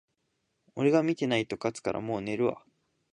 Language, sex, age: Japanese, male, 19-29